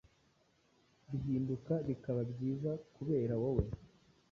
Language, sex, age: Kinyarwanda, male, 19-29